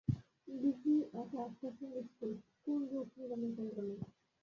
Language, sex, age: Bengali, female, 19-29